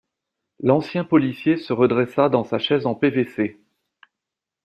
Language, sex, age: French, male, 50-59